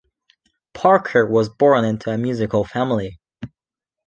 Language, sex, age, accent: English, male, 19-29, Welsh English